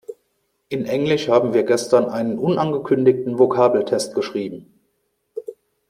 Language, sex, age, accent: German, male, 30-39, Deutschland Deutsch